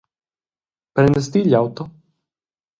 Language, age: Romansh, 19-29